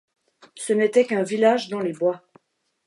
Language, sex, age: French, female, 19-29